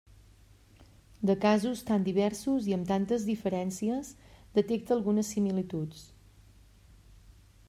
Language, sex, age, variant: Catalan, female, 40-49, Central